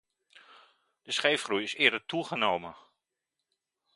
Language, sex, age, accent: Dutch, male, 40-49, Nederlands Nederlands